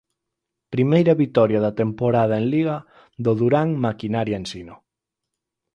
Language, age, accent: Galician, 19-29, Normativo (estándar)